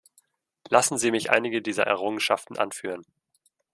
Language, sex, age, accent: German, male, 19-29, Deutschland Deutsch